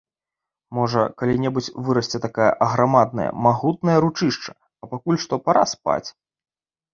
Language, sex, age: Belarusian, male, 30-39